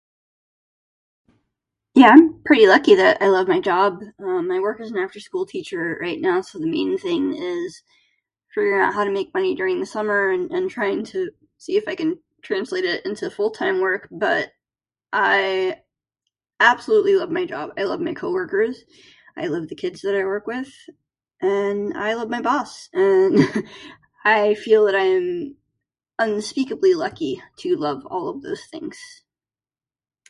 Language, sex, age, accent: English, female, 30-39, United States English